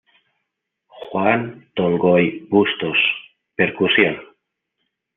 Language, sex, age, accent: Spanish, male, 30-39, España: Centro-Sur peninsular (Madrid, Toledo, Castilla-La Mancha)